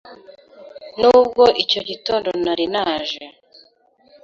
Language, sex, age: Kinyarwanda, female, 19-29